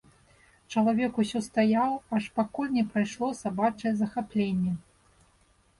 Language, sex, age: Belarusian, female, 30-39